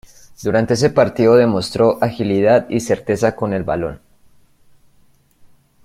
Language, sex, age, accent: Spanish, male, 19-29, Andino-Pacífico: Colombia, Perú, Ecuador, oeste de Bolivia y Venezuela andina